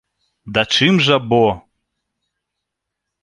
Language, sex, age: Belarusian, male, 30-39